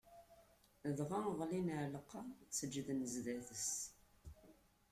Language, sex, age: Kabyle, female, 80-89